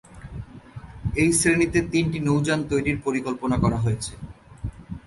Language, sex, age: Bengali, male, 30-39